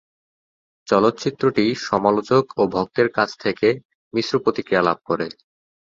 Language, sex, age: Bengali, male, 19-29